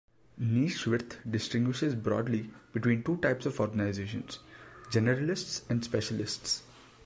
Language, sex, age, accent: English, male, 19-29, India and South Asia (India, Pakistan, Sri Lanka)